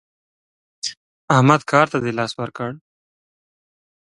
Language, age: Pashto, 19-29